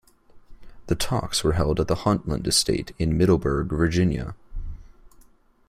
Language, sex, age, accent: English, male, under 19, United States English